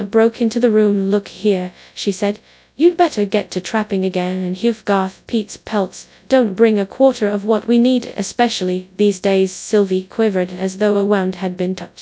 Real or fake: fake